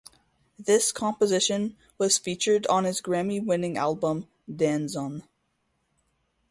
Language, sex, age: English, male, under 19